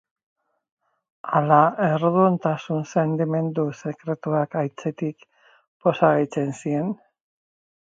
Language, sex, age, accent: Basque, female, 40-49, Mendebalekoa (Araba, Bizkaia, Gipuzkoako mendebaleko herri batzuk)